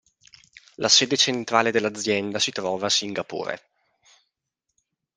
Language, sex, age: Italian, male, 19-29